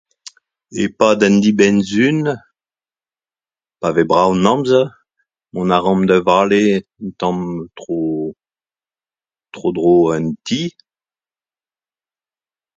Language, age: Breton, 60-69